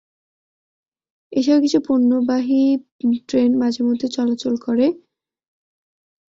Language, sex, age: Bengali, female, 19-29